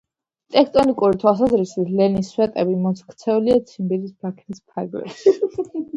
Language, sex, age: Georgian, female, under 19